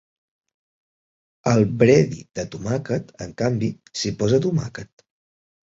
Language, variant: Catalan, Central